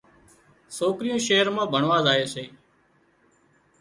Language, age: Wadiyara Koli, 30-39